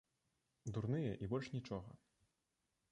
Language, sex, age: Belarusian, male, 19-29